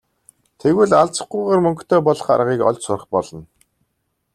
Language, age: Mongolian, 90+